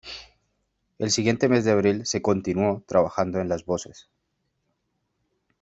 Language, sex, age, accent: Spanish, male, 30-39, Caribe: Cuba, Venezuela, Puerto Rico, República Dominicana, Panamá, Colombia caribeña, México caribeño, Costa del golfo de México